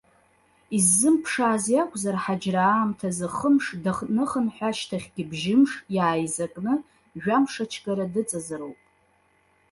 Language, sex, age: Abkhazian, female, 30-39